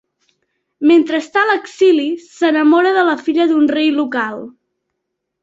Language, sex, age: Catalan, female, 40-49